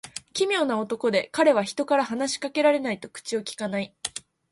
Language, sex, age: Japanese, female, 19-29